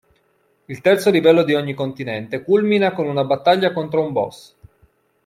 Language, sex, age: Italian, male, 40-49